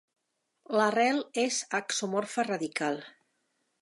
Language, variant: Catalan, Septentrional